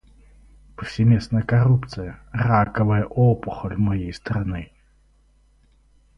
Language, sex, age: Russian, male, 19-29